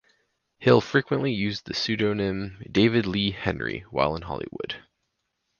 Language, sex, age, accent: English, male, 19-29, United States English